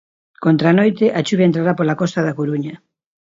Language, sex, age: Galician, female, 60-69